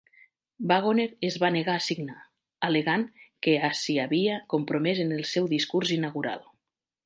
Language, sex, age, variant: Catalan, female, 40-49, Nord-Occidental